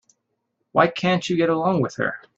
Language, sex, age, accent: English, male, 19-29, United States English